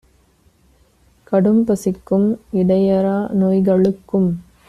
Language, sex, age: Tamil, female, 30-39